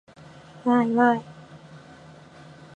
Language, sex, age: Japanese, female, 19-29